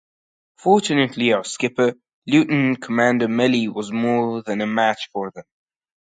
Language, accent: English, Australian English